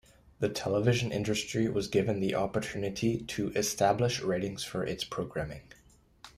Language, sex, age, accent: English, male, 19-29, Canadian English